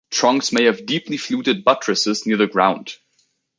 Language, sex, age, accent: English, male, 19-29, United States English